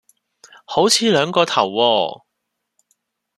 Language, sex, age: Cantonese, male, 30-39